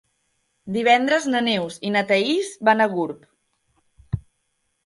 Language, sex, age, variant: Catalan, female, 19-29, Central